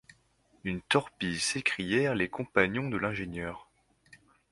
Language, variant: French, Français de métropole